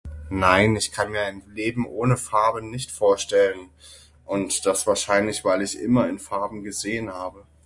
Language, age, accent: German, 30-39, Deutschland Deutsch